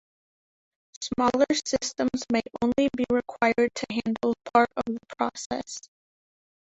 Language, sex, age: English, female, under 19